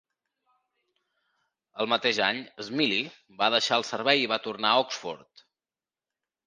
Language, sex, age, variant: Catalan, male, 19-29, Central